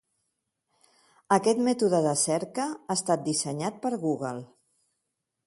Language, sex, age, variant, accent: Catalan, female, 60-69, Central, balear; central